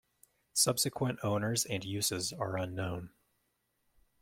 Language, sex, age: English, male, 30-39